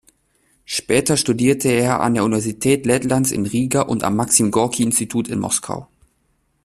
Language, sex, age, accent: German, male, 19-29, Deutschland Deutsch